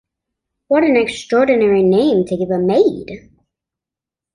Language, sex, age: English, male, 19-29